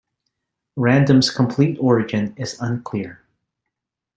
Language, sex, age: English, male, 40-49